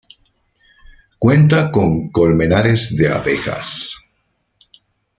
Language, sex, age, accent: Spanish, male, 50-59, Caribe: Cuba, Venezuela, Puerto Rico, República Dominicana, Panamá, Colombia caribeña, México caribeño, Costa del golfo de México